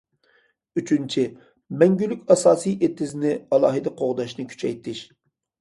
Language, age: Uyghur, 30-39